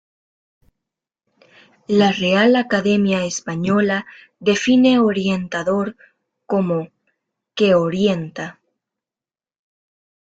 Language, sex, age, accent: Spanish, female, 19-29, América central